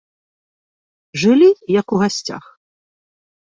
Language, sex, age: Belarusian, female, 40-49